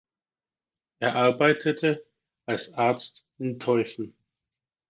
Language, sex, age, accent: German, male, 19-29, Deutschland Deutsch